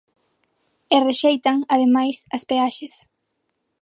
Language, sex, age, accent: Galician, female, under 19, Normativo (estándar); Neofalante